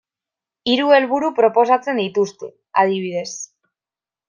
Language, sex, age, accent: Basque, female, 19-29, Mendebalekoa (Araba, Bizkaia, Gipuzkoako mendebaleko herri batzuk)